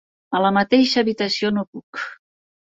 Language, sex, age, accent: Catalan, female, 50-59, aprenent (recent, des del castellà)